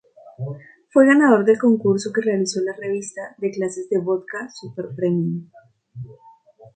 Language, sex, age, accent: Spanish, female, 40-49, Andino-Pacífico: Colombia, Perú, Ecuador, oeste de Bolivia y Venezuela andina